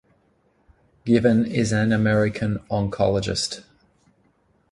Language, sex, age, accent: English, male, 50-59, Australian English